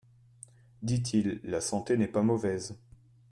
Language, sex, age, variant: French, male, 40-49, Français de métropole